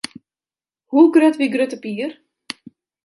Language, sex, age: Western Frisian, female, 40-49